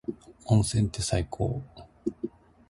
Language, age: Japanese, 30-39